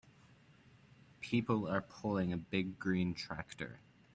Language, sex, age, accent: English, male, 19-29, Canadian English